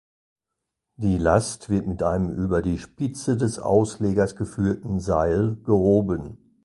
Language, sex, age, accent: German, male, 60-69, Deutschland Deutsch